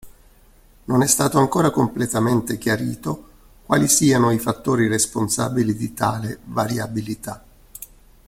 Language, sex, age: Italian, male, 60-69